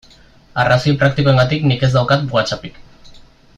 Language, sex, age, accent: Basque, male, 19-29, Mendebalekoa (Araba, Bizkaia, Gipuzkoako mendebaleko herri batzuk)